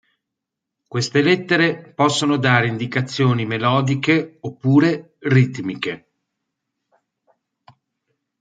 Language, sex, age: Italian, male, 50-59